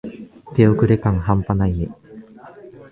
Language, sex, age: Japanese, male, 19-29